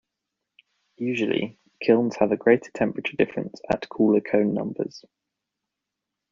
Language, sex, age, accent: English, male, 19-29, England English